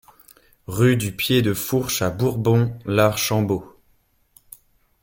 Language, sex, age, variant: French, male, 19-29, Français de métropole